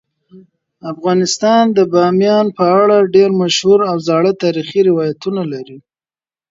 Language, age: Pashto, 30-39